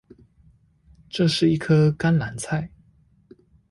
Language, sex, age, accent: Chinese, male, 19-29, 出生地：臺北市